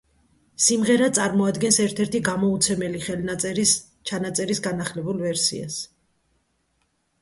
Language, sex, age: Georgian, female, 50-59